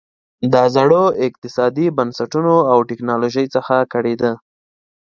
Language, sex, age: Pashto, male, 19-29